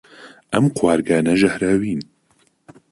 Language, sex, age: Central Kurdish, male, 30-39